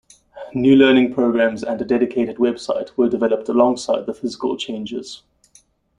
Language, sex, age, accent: English, male, 30-39, Southern African (South Africa, Zimbabwe, Namibia)